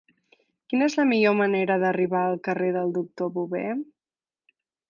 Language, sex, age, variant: Catalan, female, 19-29, Central